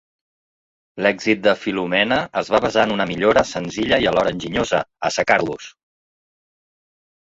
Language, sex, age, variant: Catalan, male, 40-49, Central